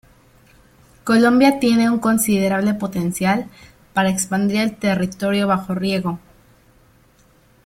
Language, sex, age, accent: Spanish, female, 19-29, México